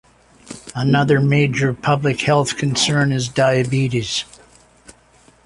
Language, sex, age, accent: English, male, 60-69, Canadian English